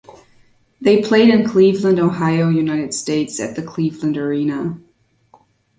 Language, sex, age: English, female, 19-29